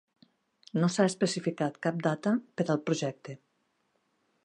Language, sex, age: Catalan, female, 50-59